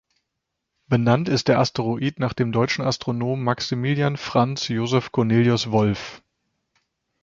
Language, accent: German, Deutschland Deutsch